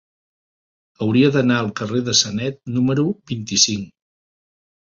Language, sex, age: Catalan, male, 50-59